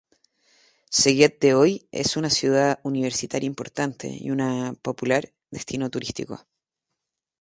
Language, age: Spanish, 40-49